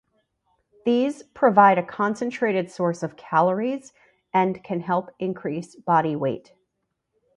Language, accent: English, United States English